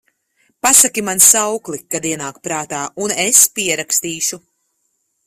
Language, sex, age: Latvian, female, 30-39